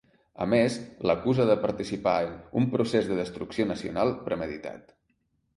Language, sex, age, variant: Catalan, male, 50-59, Central